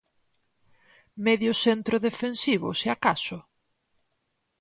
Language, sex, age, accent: Galician, female, 30-39, Atlántico (seseo e gheada)